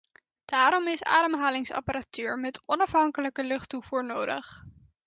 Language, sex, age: Dutch, female, 19-29